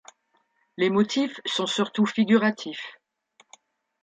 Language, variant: French, Français de métropole